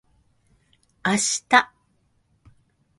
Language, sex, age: Japanese, female, 19-29